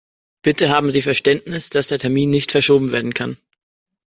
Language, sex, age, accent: German, male, under 19, Deutschland Deutsch